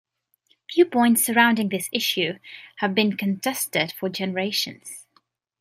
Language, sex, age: English, female, 19-29